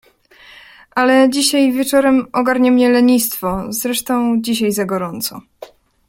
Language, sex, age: Polish, female, 19-29